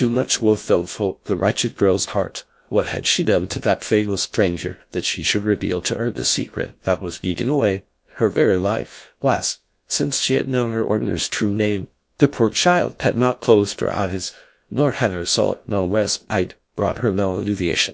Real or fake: fake